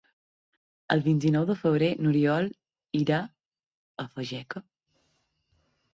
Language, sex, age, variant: Catalan, female, 19-29, Balear